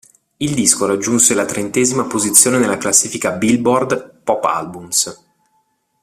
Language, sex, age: Italian, male, 30-39